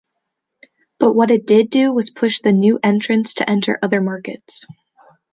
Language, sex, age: English, female, 19-29